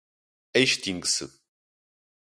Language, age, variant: Portuguese, 19-29, Portuguese (Portugal)